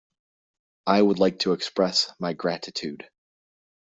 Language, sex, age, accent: English, male, 30-39, United States English